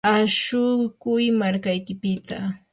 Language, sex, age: Yanahuanca Pasco Quechua, female, 30-39